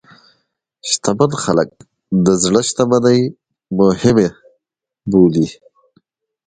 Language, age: Pashto, 19-29